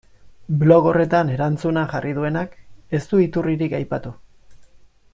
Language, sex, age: Basque, male, 40-49